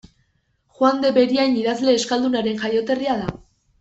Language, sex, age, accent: Basque, female, under 19, Erdialdekoa edo Nafarra (Gipuzkoa, Nafarroa)